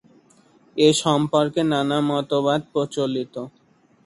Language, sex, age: Bengali, male, 19-29